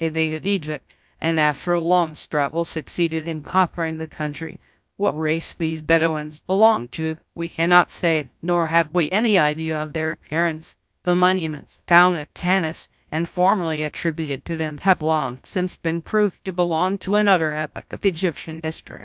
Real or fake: fake